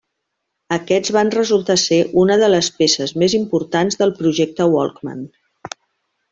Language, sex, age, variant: Catalan, female, 50-59, Central